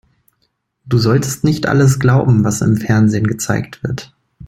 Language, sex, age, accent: German, male, 19-29, Deutschland Deutsch